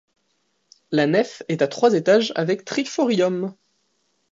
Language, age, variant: French, 19-29, Français de métropole